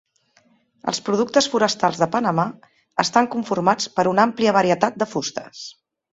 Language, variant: Catalan, Central